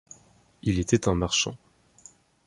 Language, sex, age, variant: French, male, under 19, Français de métropole